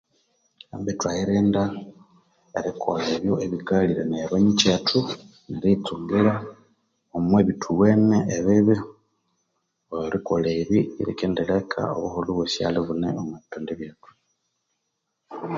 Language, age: Konzo, 19-29